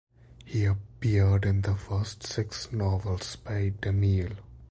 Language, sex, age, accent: English, male, 19-29, India and South Asia (India, Pakistan, Sri Lanka)